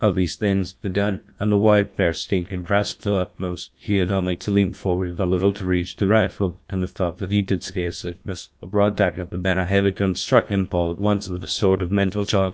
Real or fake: fake